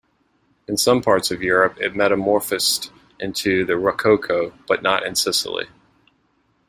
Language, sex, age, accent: English, male, 30-39, United States English